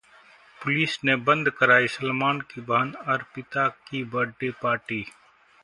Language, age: Hindi, 40-49